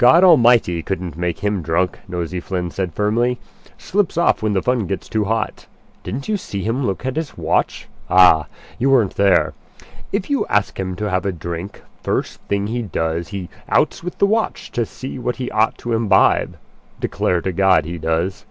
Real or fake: real